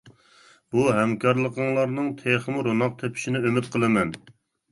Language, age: Uyghur, 40-49